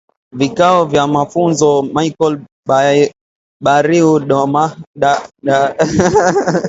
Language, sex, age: Swahili, male, 19-29